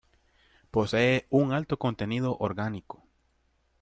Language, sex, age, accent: Spanish, male, 19-29, América central